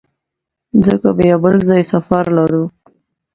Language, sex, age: Pashto, female, 19-29